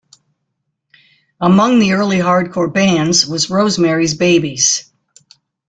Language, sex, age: English, female, 80-89